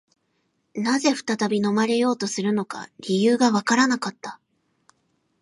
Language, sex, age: Japanese, female, 19-29